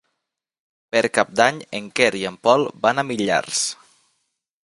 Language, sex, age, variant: Catalan, male, 19-29, Nord-Occidental